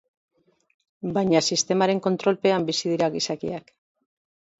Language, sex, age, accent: Basque, female, 50-59, Mendebalekoa (Araba, Bizkaia, Gipuzkoako mendebaleko herri batzuk)